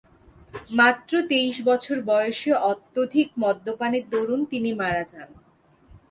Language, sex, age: Bengali, female, 19-29